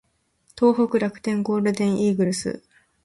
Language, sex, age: Japanese, female, 19-29